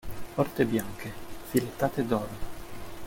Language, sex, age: Italian, male, 19-29